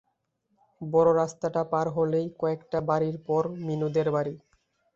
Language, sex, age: Bengali, male, under 19